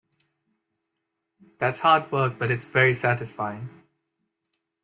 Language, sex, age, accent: English, male, 30-39, England English